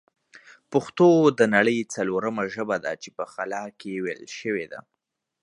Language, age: Pashto, under 19